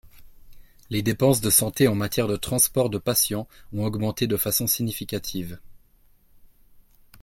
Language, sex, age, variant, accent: French, male, 19-29, Français d'Europe, Français de Suisse